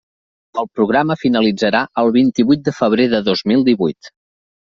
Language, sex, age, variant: Catalan, male, 30-39, Central